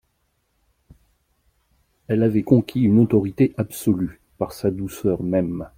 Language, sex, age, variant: French, male, 50-59, Français de métropole